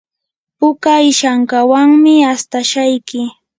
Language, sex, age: Yanahuanca Pasco Quechua, female, 19-29